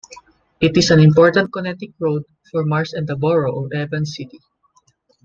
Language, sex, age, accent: English, male, 19-29, Filipino